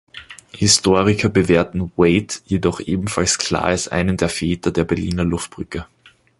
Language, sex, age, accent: German, male, 19-29, Österreichisches Deutsch